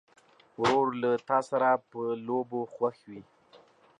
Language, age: Pashto, under 19